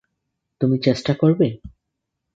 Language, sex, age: Bengali, male, 19-29